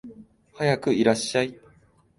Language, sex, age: Japanese, male, 19-29